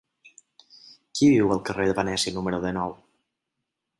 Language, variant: Catalan, Balear